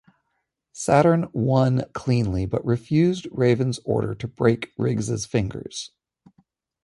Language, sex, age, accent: English, male, 50-59, United States English